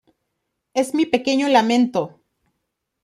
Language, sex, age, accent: Spanish, female, 30-39, Rioplatense: Argentina, Uruguay, este de Bolivia, Paraguay